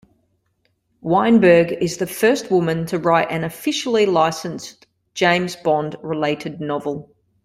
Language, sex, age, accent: English, female, 40-49, Australian English